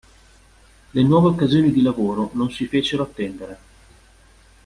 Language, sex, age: Italian, male, 40-49